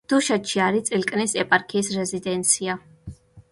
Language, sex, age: Georgian, female, 19-29